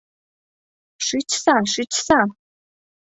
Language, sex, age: Mari, female, 19-29